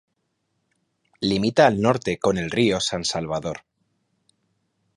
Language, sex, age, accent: Spanish, male, 30-39, España: Centro-Sur peninsular (Madrid, Toledo, Castilla-La Mancha)